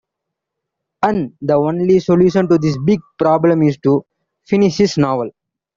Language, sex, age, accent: English, male, 19-29, India and South Asia (India, Pakistan, Sri Lanka)